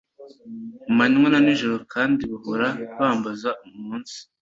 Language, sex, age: Kinyarwanda, male, under 19